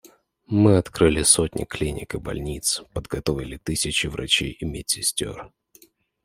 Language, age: Russian, 19-29